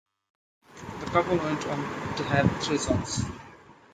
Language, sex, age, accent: English, male, 19-29, India and South Asia (India, Pakistan, Sri Lanka)